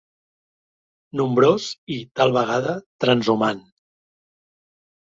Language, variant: Catalan, Central